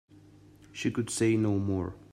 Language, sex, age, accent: English, male, 19-29, England English